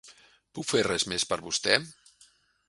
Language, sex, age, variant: Catalan, male, 50-59, Central